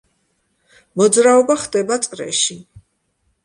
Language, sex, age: Georgian, female, 60-69